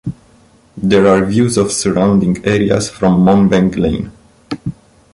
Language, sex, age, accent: English, male, 19-29, England English